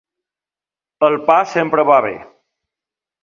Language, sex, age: Catalan, male, 40-49